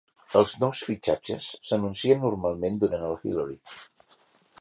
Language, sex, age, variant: Catalan, male, 50-59, Central